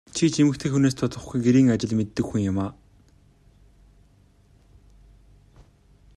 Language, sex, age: Mongolian, male, 19-29